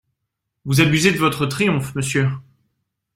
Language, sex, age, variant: French, male, 30-39, Français de métropole